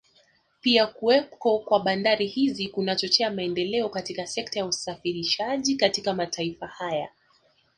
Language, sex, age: Swahili, female, 19-29